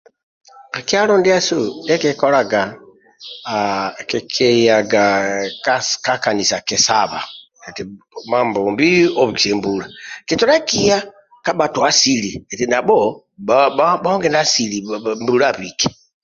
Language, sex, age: Amba (Uganda), male, 70-79